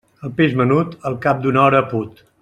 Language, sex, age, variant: Catalan, male, 60-69, Central